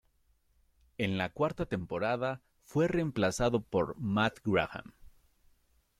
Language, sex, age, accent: Spanish, male, 19-29, México